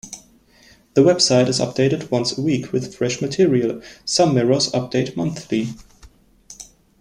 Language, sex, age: English, male, 19-29